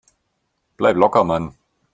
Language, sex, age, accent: German, male, 40-49, Deutschland Deutsch